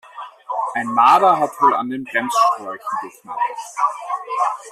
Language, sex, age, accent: German, male, 19-29, Österreichisches Deutsch